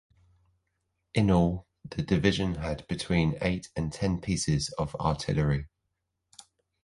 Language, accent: English, England English